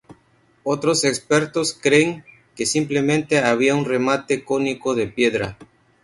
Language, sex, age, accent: Spanish, male, 30-39, México